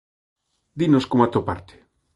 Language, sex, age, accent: Galician, male, 50-59, Normativo (estándar)